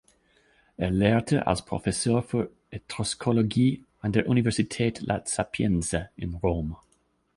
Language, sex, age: German, male, 40-49